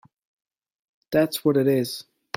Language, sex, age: English, male, 30-39